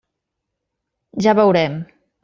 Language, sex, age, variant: Catalan, female, 40-49, Central